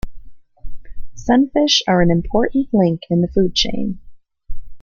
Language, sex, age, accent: English, female, 30-39, United States English